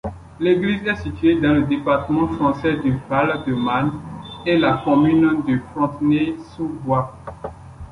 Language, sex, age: French, male, 19-29